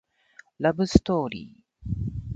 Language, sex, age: Japanese, female, 50-59